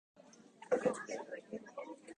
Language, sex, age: Japanese, female, 19-29